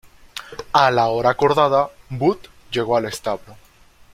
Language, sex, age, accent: Spanish, male, 19-29, México